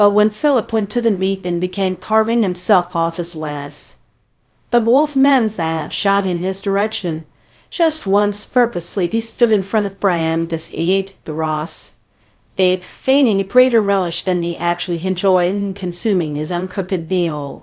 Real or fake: fake